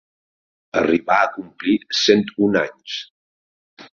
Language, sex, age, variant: Catalan, male, 50-59, Central